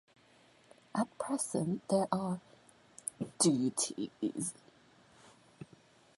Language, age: English, 19-29